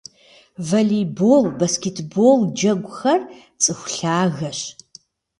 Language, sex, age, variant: Kabardian, female, 50-59, Адыгэбзэ (Къэбэрдей, Кирил, псоми зэдай)